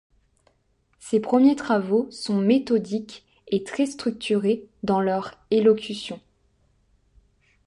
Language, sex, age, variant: French, female, 19-29, Français de métropole